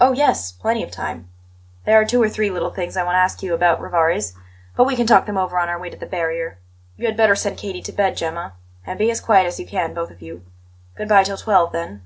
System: none